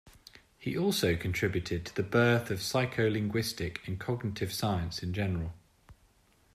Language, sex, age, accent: English, male, 30-39, England English